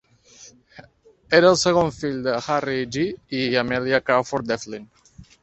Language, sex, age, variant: Catalan, male, 30-39, Balear